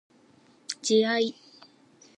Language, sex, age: Japanese, female, 19-29